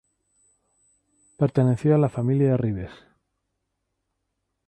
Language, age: Spanish, 60-69